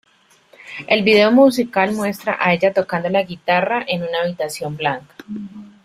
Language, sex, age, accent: Spanish, female, 30-39, Caribe: Cuba, Venezuela, Puerto Rico, República Dominicana, Panamá, Colombia caribeña, México caribeño, Costa del golfo de México